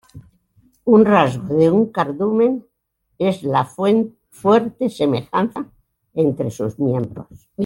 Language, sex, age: Spanish, female, 80-89